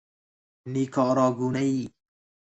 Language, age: Persian, 19-29